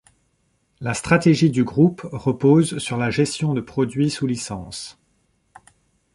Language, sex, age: French, male, 30-39